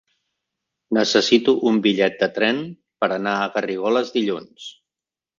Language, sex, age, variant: Catalan, male, 50-59, Central